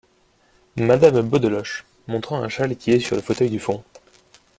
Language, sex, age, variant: French, male, 19-29, Français de métropole